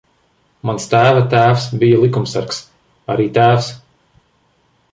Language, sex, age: Latvian, male, 30-39